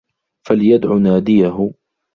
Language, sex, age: Arabic, male, 30-39